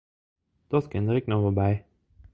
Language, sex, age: Western Frisian, male, 19-29